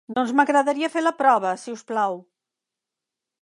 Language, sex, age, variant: Catalan, female, 70-79, Central